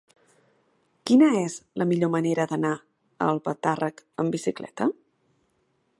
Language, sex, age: Catalan, female, 40-49